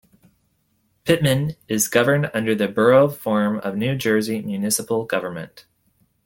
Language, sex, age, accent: English, male, 19-29, United States English